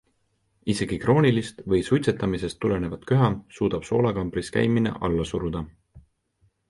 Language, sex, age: Estonian, male, 19-29